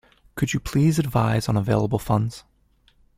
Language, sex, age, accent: English, male, 19-29, Canadian English